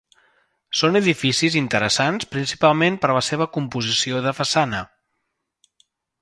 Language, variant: Catalan, Central